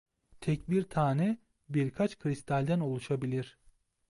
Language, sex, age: Turkish, male, 19-29